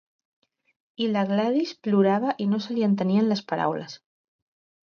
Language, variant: Catalan, Central